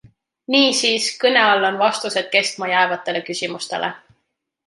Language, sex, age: Estonian, female, 19-29